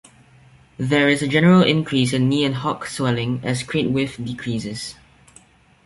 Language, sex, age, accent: English, male, under 19, Singaporean English